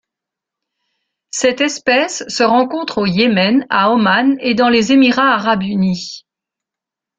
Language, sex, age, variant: French, female, 60-69, Français de métropole